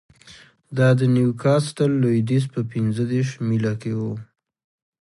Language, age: Pashto, 30-39